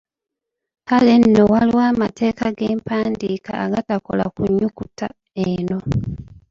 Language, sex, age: Ganda, female, 30-39